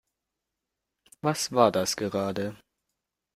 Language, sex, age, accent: German, male, under 19, Deutschland Deutsch